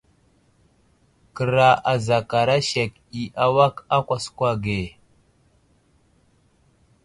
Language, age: Wuzlam, 19-29